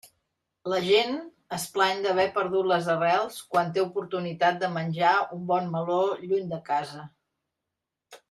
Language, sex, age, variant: Catalan, female, 50-59, Central